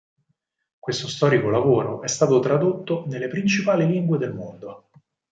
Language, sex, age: Italian, male, 30-39